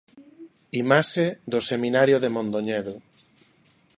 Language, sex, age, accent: Galician, male, 30-39, Neofalante